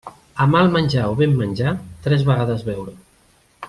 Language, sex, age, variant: Catalan, male, 50-59, Central